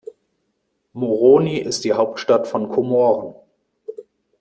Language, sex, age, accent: German, male, 30-39, Deutschland Deutsch